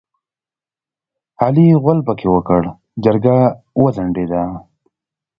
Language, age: Pashto, 19-29